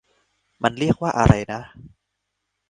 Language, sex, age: Thai, male, 19-29